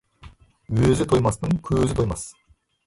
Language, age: Kazakh, 30-39